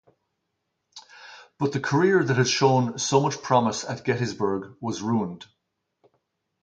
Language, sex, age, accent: English, male, 50-59, Irish English